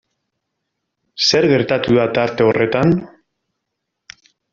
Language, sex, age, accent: Basque, male, 30-39, Mendebalekoa (Araba, Bizkaia, Gipuzkoako mendebaleko herri batzuk)